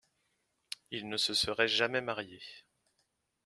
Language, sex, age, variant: French, male, 19-29, Français de métropole